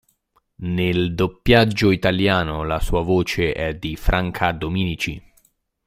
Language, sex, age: Italian, male, 19-29